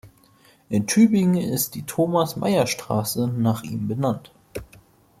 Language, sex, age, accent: German, male, 19-29, Deutschland Deutsch